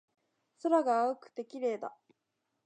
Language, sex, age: Japanese, female, 19-29